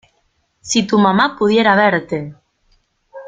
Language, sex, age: Spanish, female, 30-39